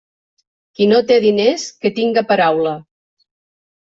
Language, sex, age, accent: Catalan, female, 50-59, valencià